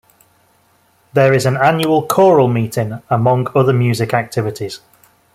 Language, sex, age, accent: English, male, 50-59, England English